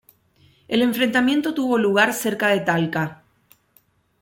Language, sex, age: Spanish, female, 40-49